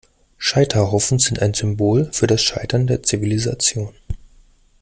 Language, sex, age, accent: German, male, 30-39, Deutschland Deutsch